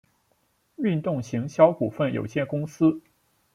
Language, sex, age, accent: Chinese, male, 19-29, 出生地：山东省